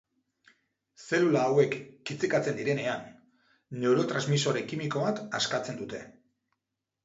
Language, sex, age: Basque, male, 50-59